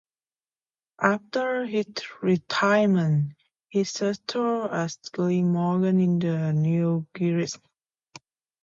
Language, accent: English, United States English